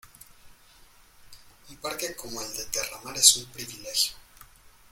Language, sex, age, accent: Spanish, male, 19-29, México